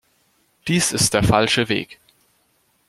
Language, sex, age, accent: German, male, under 19, Deutschland Deutsch